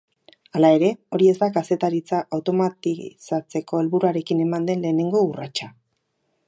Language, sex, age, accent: Basque, female, 40-49, Erdialdekoa edo Nafarra (Gipuzkoa, Nafarroa)